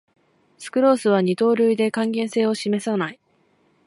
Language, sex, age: Japanese, female, under 19